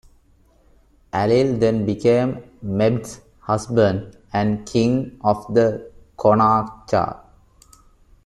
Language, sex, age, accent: English, male, 19-29, India and South Asia (India, Pakistan, Sri Lanka)